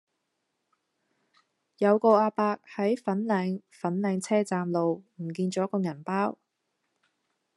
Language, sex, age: Cantonese, female, 30-39